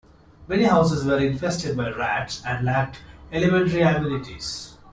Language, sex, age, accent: English, male, 30-39, India and South Asia (India, Pakistan, Sri Lanka)